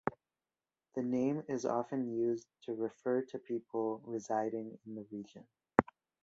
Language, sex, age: English, male, 19-29